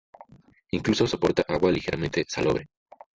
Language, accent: Spanish, México